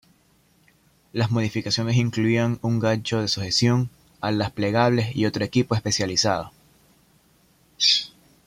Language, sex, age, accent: Spanish, male, 19-29, Andino-Pacífico: Colombia, Perú, Ecuador, oeste de Bolivia y Venezuela andina